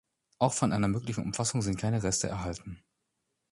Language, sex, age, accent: German, male, 30-39, Deutschland Deutsch